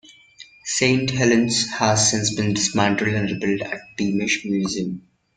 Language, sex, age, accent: English, male, 19-29, India and South Asia (India, Pakistan, Sri Lanka)